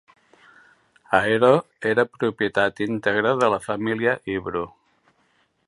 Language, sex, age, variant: Catalan, male, 60-69, Central